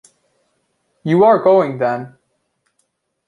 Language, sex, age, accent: English, male, under 19, United States English